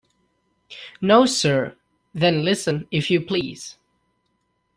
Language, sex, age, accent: English, male, 19-29, United States English